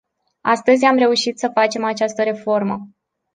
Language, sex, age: Romanian, female, 19-29